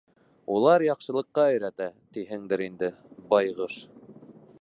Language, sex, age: Bashkir, male, 19-29